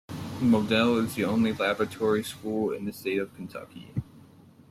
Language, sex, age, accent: English, male, 19-29, United States English